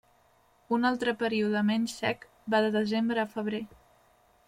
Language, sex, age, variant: Catalan, female, 19-29, Central